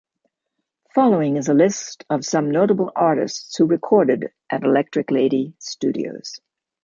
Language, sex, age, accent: English, female, 70-79, United States English